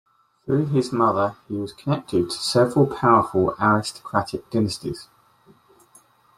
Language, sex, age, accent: English, male, 40-49, England English